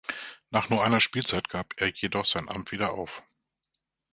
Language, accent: German, Deutschland Deutsch